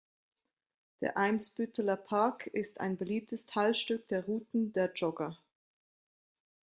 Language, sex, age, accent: German, female, 30-39, Schweizerdeutsch